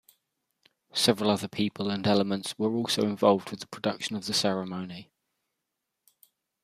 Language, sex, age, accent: English, male, 40-49, England English